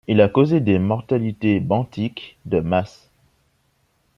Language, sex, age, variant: French, male, under 19, Français des départements et régions d'outre-mer